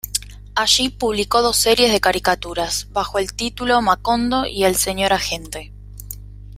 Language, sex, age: Spanish, female, 19-29